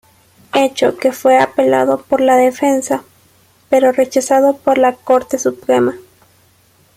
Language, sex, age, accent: Spanish, female, 19-29, Andino-Pacífico: Colombia, Perú, Ecuador, oeste de Bolivia y Venezuela andina